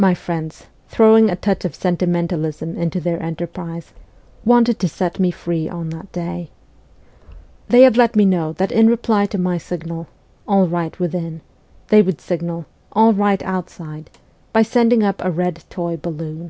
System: none